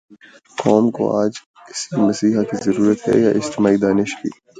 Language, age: Urdu, 19-29